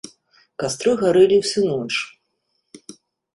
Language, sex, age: Belarusian, female, 30-39